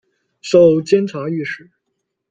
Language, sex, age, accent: Chinese, male, 19-29, 出生地：河北省